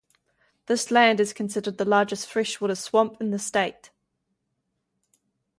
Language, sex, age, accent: English, female, 19-29, New Zealand English